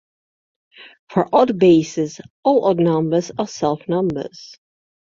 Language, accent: English, England English